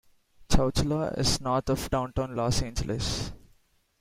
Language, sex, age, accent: English, male, 19-29, India and South Asia (India, Pakistan, Sri Lanka)